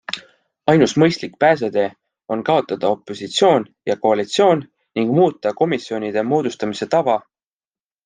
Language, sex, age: Estonian, male, 19-29